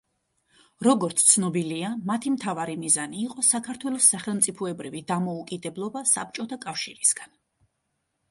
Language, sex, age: Georgian, female, 30-39